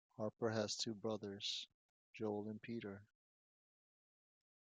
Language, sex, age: English, male, 40-49